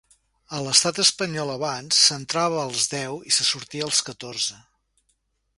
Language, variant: Catalan, Septentrional